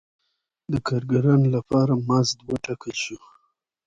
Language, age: Pashto, 19-29